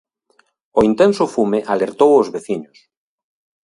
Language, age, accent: Galician, 40-49, Normativo (estándar)